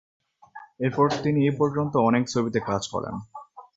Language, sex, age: Bengali, male, under 19